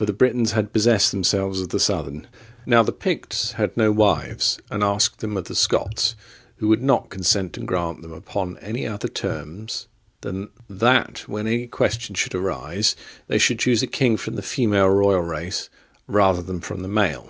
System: none